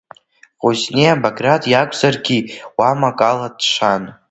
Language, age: Abkhazian, under 19